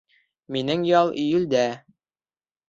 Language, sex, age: Bashkir, male, under 19